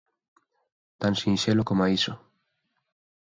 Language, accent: Galician, Normativo (estándar)